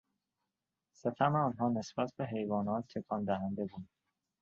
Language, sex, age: Persian, male, 19-29